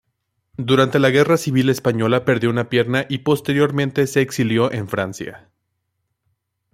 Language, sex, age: Spanish, male, 19-29